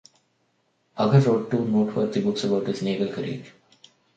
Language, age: English, 19-29